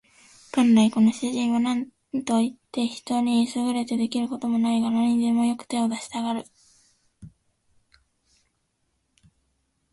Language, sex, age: Japanese, female, 19-29